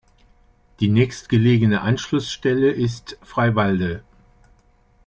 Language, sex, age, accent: German, male, 60-69, Deutschland Deutsch